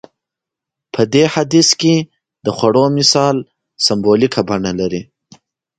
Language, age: Pashto, 19-29